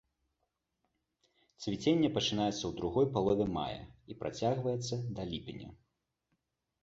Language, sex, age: Belarusian, male, 30-39